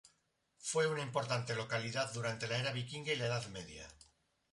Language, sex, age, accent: Spanish, male, 60-69, España: Sur peninsular (Andalucia, Extremadura, Murcia)